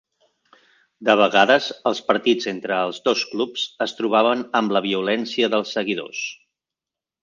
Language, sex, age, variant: Catalan, male, 50-59, Central